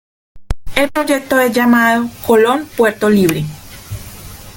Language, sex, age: Spanish, female, 30-39